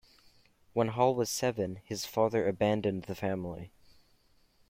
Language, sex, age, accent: English, male, 19-29, Canadian English